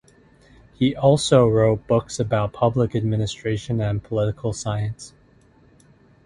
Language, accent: English, United States English